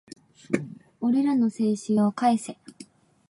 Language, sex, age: Japanese, female, 19-29